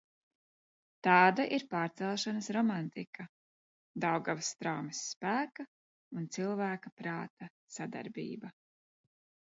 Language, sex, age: Latvian, female, 40-49